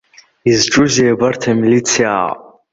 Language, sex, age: Abkhazian, male, under 19